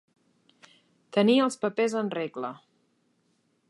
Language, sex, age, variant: Catalan, female, 30-39, Central